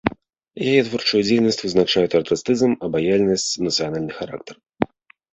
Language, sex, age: Belarusian, male, 30-39